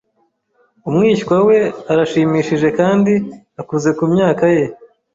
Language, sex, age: Kinyarwanda, male, 30-39